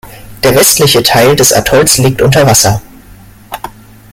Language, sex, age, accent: German, male, 19-29, Deutschland Deutsch